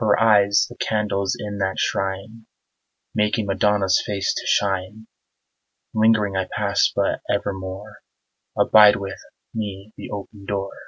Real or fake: real